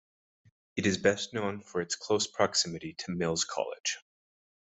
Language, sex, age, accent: English, male, 19-29, Canadian English